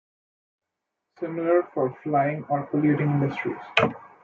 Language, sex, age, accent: English, male, 19-29, India and South Asia (India, Pakistan, Sri Lanka)